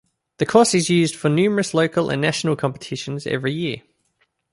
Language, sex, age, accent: English, male, 19-29, Australian English